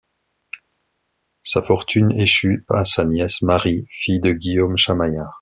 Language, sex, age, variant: French, male, 30-39, Français de métropole